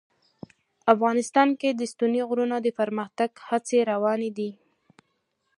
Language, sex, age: Pashto, female, 19-29